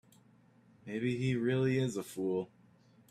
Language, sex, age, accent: English, male, under 19, United States English